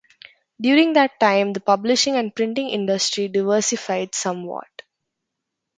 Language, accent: English, India and South Asia (India, Pakistan, Sri Lanka)